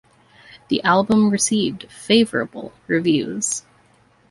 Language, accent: English, United States English